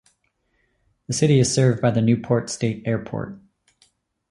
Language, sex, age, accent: English, male, 40-49, United States English